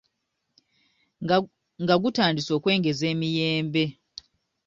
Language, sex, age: Ganda, female, 30-39